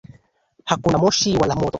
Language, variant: Swahili, Kiswahili cha Bara ya Tanzania